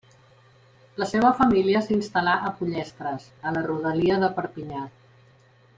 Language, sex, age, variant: Catalan, female, 50-59, Central